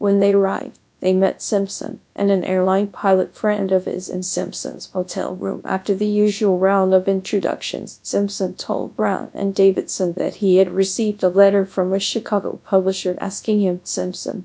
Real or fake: fake